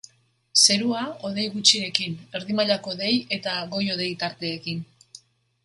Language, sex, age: Basque, female, 60-69